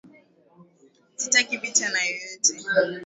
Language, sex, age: Swahili, female, 19-29